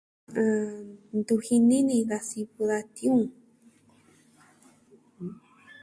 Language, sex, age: Southwestern Tlaxiaco Mixtec, female, 19-29